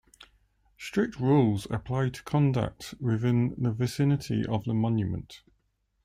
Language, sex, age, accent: English, male, 40-49, England English